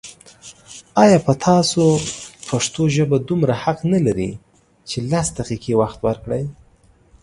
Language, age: Pashto, 30-39